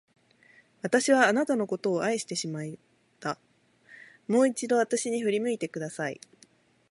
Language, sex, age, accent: Japanese, female, 19-29, 東京